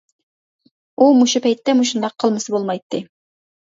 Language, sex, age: Uyghur, female, 19-29